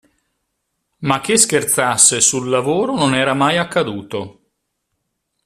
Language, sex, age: Italian, male, 40-49